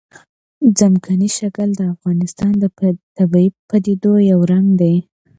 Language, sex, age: Pashto, female, 19-29